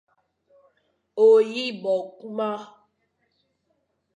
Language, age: Fang, under 19